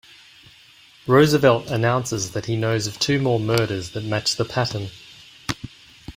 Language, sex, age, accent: English, male, 40-49, Australian English